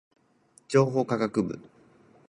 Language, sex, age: Japanese, male, 40-49